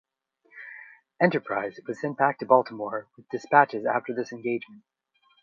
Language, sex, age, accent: English, male, 19-29, United States English